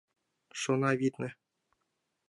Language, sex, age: Mari, male, 19-29